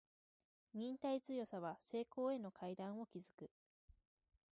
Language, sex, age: Japanese, female, 19-29